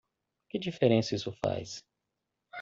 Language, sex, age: Portuguese, male, 30-39